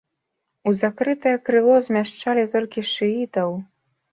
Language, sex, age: Belarusian, female, 19-29